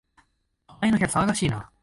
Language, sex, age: Japanese, male, 19-29